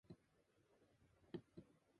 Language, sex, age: English, female, 19-29